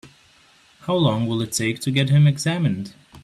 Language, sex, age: English, male, 19-29